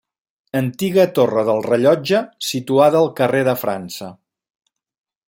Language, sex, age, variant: Catalan, male, 50-59, Central